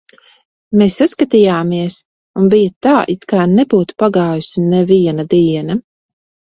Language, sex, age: Latvian, female, 30-39